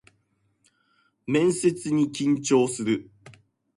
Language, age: Japanese, 30-39